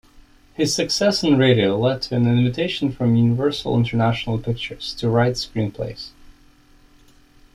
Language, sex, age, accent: English, male, 30-39, Canadian English